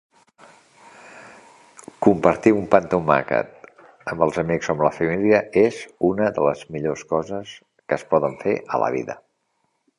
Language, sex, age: Catalan, male, 50-59